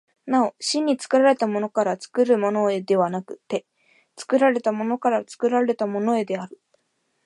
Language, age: Japanese, 19-29